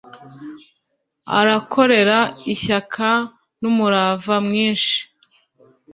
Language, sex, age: Kinyarwanda, female, 19-29